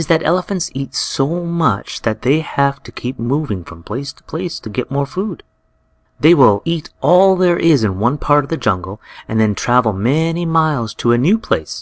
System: none